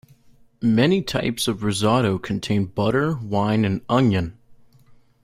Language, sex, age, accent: English, male, under 19, United States English